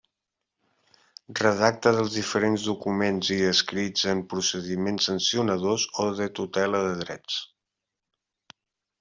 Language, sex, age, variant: Catalan, male, 40-49, Central